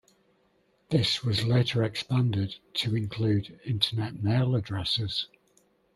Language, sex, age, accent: English, male, 50-59, England English